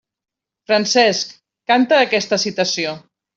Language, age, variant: Catalan, 40-49, Central